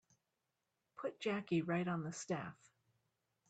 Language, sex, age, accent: English, female, 60-69, United States English